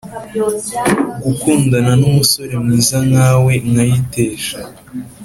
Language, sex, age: Kinyarwanda, male, 19-29